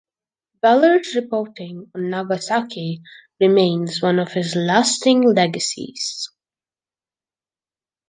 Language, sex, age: English, female, under 19